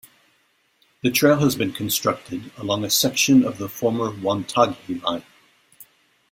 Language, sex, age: English, male, 40-49